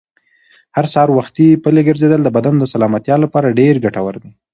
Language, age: Pashto, 19-29